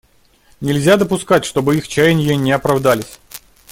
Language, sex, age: Russian, male, 30-39